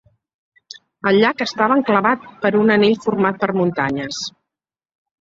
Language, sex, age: Catalan, female, 50-59